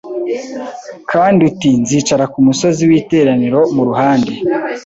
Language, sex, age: Kinyarwanda, male, 19-29